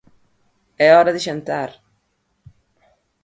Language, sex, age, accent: Galician, female, 40-49, Atlántico (seseo e gheada)